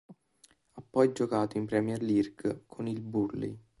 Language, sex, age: Italian, male, 19-29